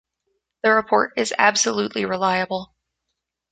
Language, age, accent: English, 19-29, United States English